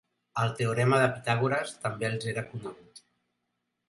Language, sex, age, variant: Catalan, male, 40-49, Central